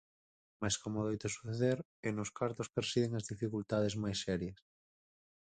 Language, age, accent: Galician, 19-29, Normativo (estándar)